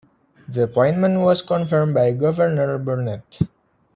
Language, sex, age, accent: English, male, 19-29, United States English